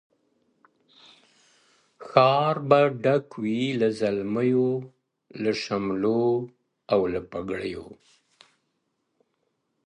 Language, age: Pashto, 50-59